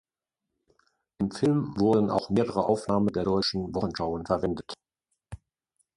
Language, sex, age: German, male, 70-79